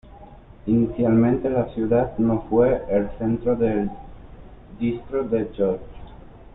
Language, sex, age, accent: Spanish, male, 30-39, España: Norte peninsular (Asturias, Castilla y León, Cantabria, País Vasco, Navarra, Aragón, La Rioja, Guadalajara, Cuenca)